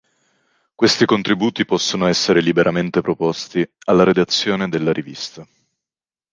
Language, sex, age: Italian, male, 19-29